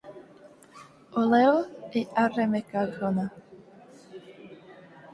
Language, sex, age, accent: Galician, female, 19-29, Neofalante